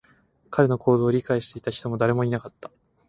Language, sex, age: Japanese, male, 19-29